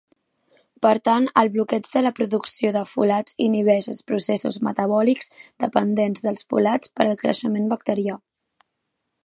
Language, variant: Catalan, Central